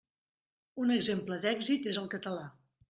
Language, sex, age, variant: Catalan, female, 40-49, Central